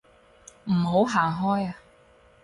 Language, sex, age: Cantonese, female, 19-29